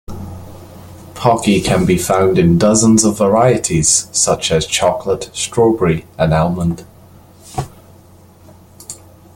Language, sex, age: English, male, 19-29